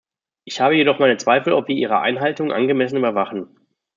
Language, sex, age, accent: German, male, 30-39, Deutschland Deutsch